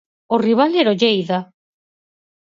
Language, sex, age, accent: Galician, female, 50-59, Central (gheada)